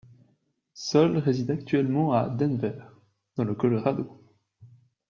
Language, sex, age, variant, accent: French, male, 19-29, Français d'Europe, Français de Suisse